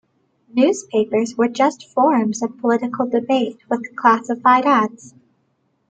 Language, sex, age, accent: English, female, 19-29, United States English